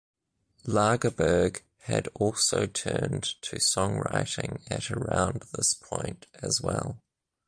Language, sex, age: English, male, 30-39